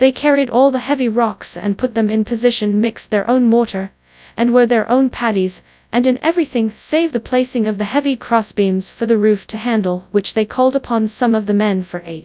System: TTS, FastPitch